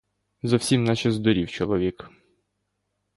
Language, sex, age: Ukrainian, male, 19-29